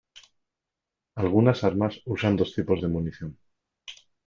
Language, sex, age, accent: Spanish, male, 40-49, España: Norte peninsular (Asturias, Castilla y León, Cantabria, País Vasco, Navarra, Aragón, La Rioja, Guadalajara, Cuenca)